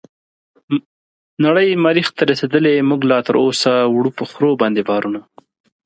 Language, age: Pashto, 30-39